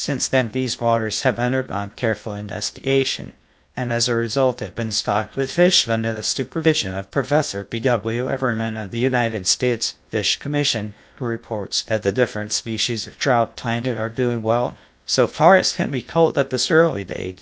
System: TTS, GlowTTS